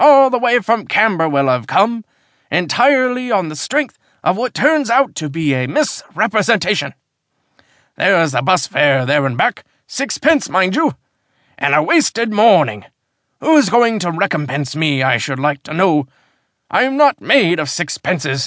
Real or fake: real